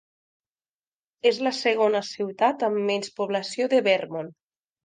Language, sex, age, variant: Catalan, female, 19-29, Nord-Occidental